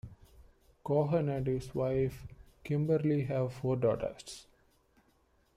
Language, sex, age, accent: English, male, 19-29, India and South Asia (India, Pakistan, Sri Lanka)